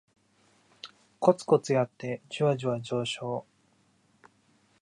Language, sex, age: Japanese, male, 19-29